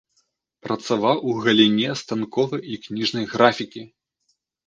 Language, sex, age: Belarusian, male, 19-29